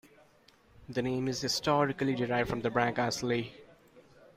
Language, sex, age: English, male, 19-29